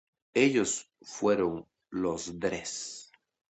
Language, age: Spanish, 60-69